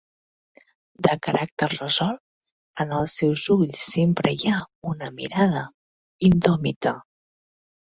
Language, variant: Catalan, Nord-Occidental